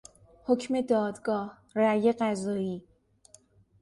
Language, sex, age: Persian, female, under 19